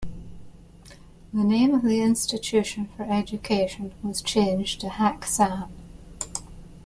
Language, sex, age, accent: English, female, 50-59, Scottish English